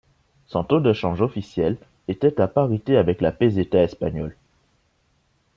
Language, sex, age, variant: French, male, under 19, Français des départements et régions d'outre-mer